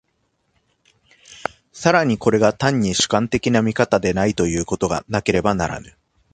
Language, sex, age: Japanese, male, 30-39